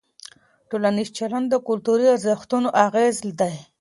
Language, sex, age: Pashto, female, 19-29